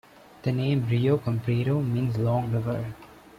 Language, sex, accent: English, male, India and South Asia (India, Pakistan, Sri Lanka)